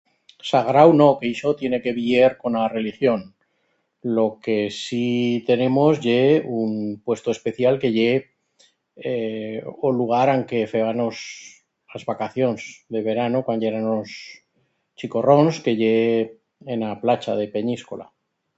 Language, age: Aragonese, 60-69